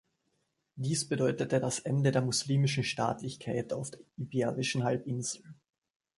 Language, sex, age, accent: German, male, 19-29, Österreichisches Deutsch